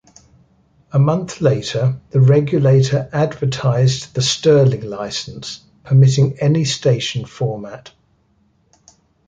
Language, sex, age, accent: English, male, 70-79, England English